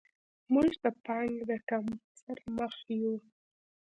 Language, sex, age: Pashto, female, under 19